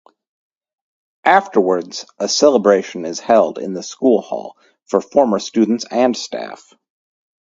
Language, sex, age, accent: English, male, 30-39, United States English